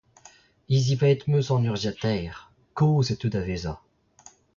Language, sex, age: Breton, male, 30-39